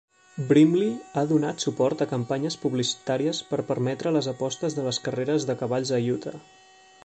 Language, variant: Catalan, Central